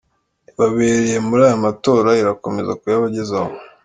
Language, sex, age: Kinyarwanda, male, under 19